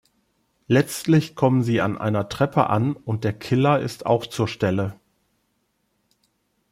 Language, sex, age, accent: German, male, 50-59, Deutschland Deutsch